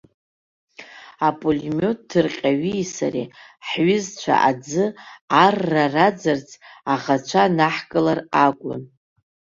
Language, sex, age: Abkhazian, female, 40-49